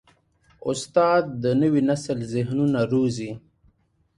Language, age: Pashto, 19-29